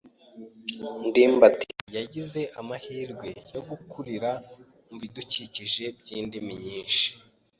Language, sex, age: Kinyarwanda, male, 19-29